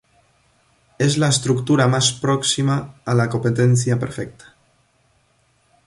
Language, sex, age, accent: Spanish, male, 19-29, España: Norte peninsular (Asturias, Castilla y León, Cantabria, País Vasco, Navarra, Aragón, La Rioja, Guadalajara, Cuenca)